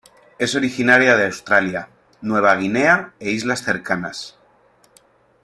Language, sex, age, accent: Spanish, male, 30-39, España: Centro-Sur peninsular (Madrid, Toledo, Castilla-La Mancha)